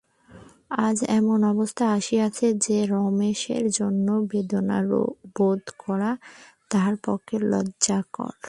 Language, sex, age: Bengali, female, 19-29